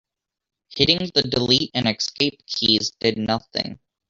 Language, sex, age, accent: English, male, 19-29, United States English